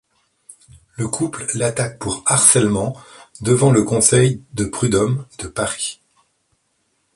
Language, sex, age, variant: French, male, 60-69, Français de métropole